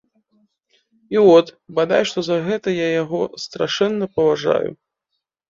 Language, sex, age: Belarusian, male, 30-39